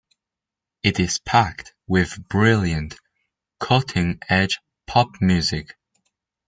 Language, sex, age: English, male, under 19